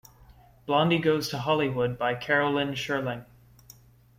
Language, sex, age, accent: English, male, 19-29, United States English